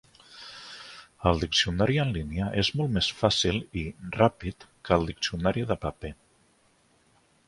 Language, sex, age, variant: Catalan, male, 40-49, Central